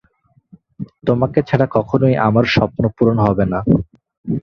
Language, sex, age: Bengali, male, 19-29